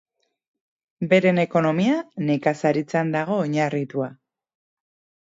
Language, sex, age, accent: Basque, female, 30-39, Erdialdekoa edo Nafarra (Gipuzkoa, Nafarroa)